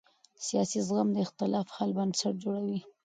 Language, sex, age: Pashto, female, 30-39